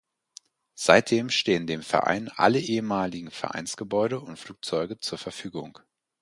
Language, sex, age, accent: German, male, 19-29, Deutschland Deutsch